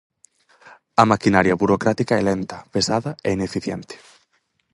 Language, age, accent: Galician, under 19, Central (gheada); Oriental (común en zona oriental)